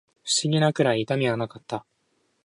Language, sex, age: Japanese, male, 19-29